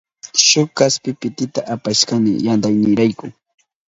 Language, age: Southern Pastaza Quechua, 30-39